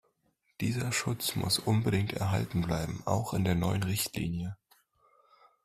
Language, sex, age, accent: German, male, under 19, Deutschland Deutsch